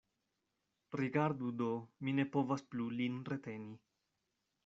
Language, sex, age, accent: Esperanto, male, 19-29, Internacia